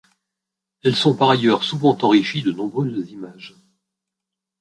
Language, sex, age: French, male, 60-69